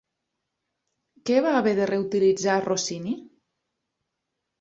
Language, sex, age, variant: Catalan, female, 19-29, Nord-Occidental